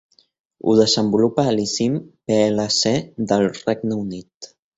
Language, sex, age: Catalan, male, 19-29